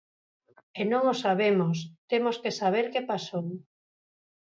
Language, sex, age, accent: Galician, female, 50-59, Normativo (estándar)